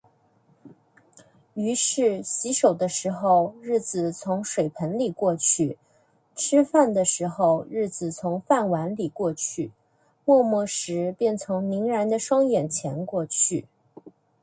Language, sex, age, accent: Chinese, female, 30-39, 出生地：福建省